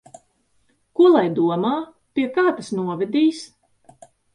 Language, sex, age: Latvian, female, 40-49